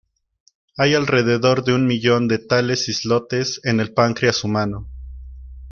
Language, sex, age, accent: Spanish, male, 19-29, México